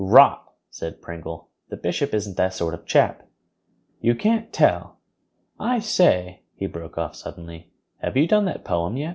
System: none